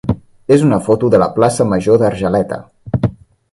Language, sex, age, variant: Catalan, male, 19-29, Central